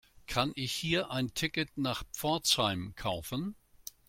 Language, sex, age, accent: German, male, 70-79, Deutschland Deutsch